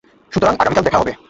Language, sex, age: Bengali, male, 19-29